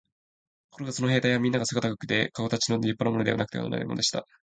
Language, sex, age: Japanese, male, 19-29